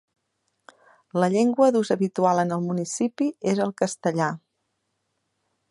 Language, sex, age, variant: Catalan, female, 40-49, Central